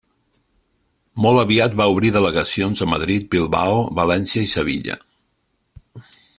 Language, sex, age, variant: Catalan, male, 50-59, Central